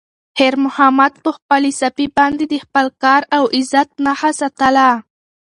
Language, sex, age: Pashto, female, under 19